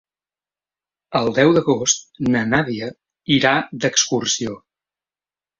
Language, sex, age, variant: Catalan, male, 30-39, Central